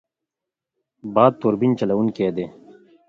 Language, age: Pashto, 30-39